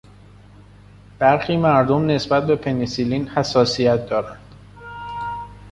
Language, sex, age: Persian, male, 19-29